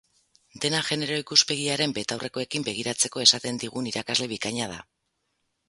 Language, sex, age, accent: Basque, female, 40-49, Mendebalekoa (Araba, Bizkaia, Gipuzkoako mendebaleko herri batzuk)